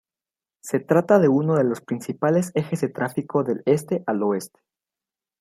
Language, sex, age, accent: Spanish, male, 19-29, México